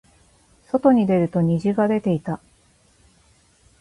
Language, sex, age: Japanese, female, 40-49